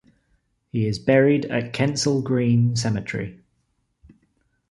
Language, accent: English, England English